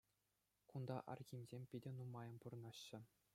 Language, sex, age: Chuvash, male, under 19